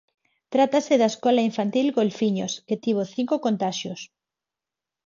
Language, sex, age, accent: Galician, female, 30-39, Neofalante